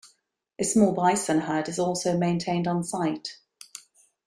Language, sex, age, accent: English, female, 40-49, England English